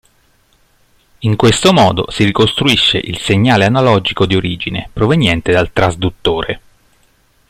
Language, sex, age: Italian, male, 40-49